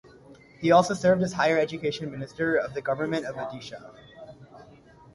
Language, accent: English, United States English